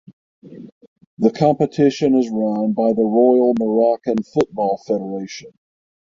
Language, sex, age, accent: English, male, 50-59, United States English; southern United States